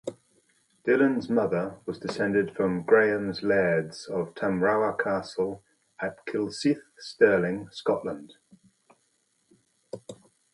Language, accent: English, England English